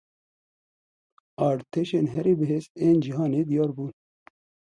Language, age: Kurdish, 30-39